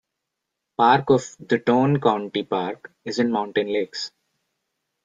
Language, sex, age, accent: English, male, 19-29, India and South Asia (India, Pakistan, Sri Lanka)